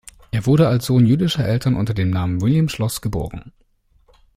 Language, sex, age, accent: German, male, 30-39, Deutschland Deutsch